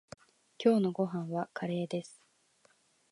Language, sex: Japanese, female